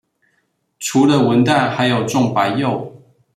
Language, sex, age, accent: Chinese, male, 30-39, 出生地：彰化縣